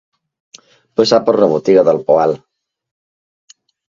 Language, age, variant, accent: Catalan, 19-29, Balear, mallorquí